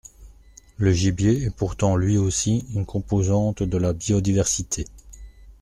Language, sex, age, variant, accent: French, male, 40-49, Français d'Europe, Français de Belgique